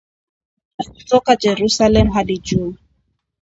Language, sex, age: Swahili, female, 30-39